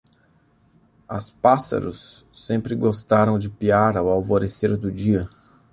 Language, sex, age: Portuguese, male, 19-29